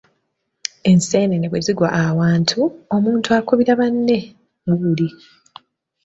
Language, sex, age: Ganda, female, 30-39